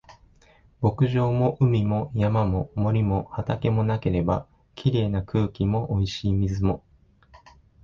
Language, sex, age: Japanese, male, 19-29